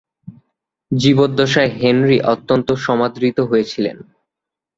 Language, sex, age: Bengali, male, under 19